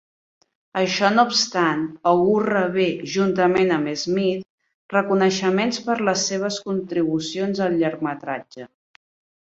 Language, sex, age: Catalan, female, 30-39